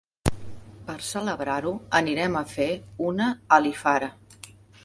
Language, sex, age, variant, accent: Catalan, female, 40-49, Central, central